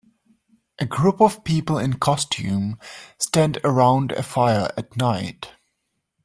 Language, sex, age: English, male, 30-39